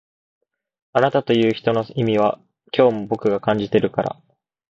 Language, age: Japanese, 19-29